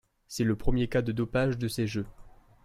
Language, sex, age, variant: French, male, 19-29, Français de métropole